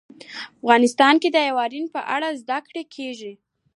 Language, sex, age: Pashto, female, 30-39